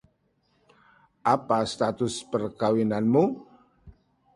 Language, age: Indonesian, 50-59